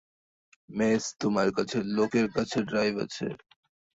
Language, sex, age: Bengali, male, 19-29